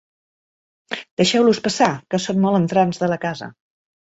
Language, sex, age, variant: Catalan, female, 60-69, Central